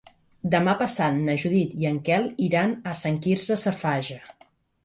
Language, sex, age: Catalan, female, 40-49